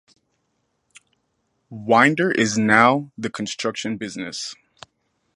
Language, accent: English, United States English